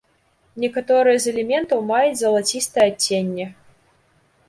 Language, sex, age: Belarusian, female, 19-29